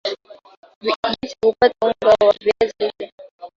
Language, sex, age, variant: Swahili, female, 19-29, Kiswahili cha Bara ya Kenya